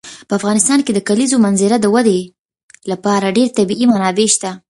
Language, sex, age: Pashto, female, 19-29